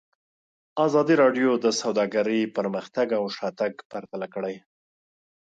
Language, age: Pashto, 30-39